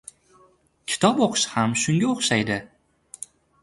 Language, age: Uzbek, 19-29